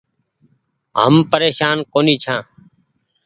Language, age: Goaria, 30-39